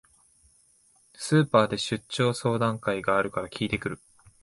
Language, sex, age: Japanese, male, 19-29